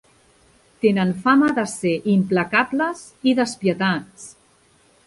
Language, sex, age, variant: Catalan, female, 40-49, Central